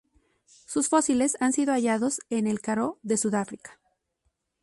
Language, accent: Spanish, México